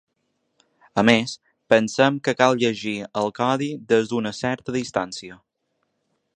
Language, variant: Catalan, Balear